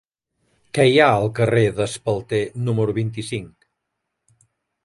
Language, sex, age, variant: Catalan, male, 60-69, Central